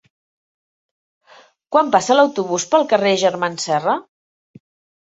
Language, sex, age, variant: Catalan, female, 40-49, Central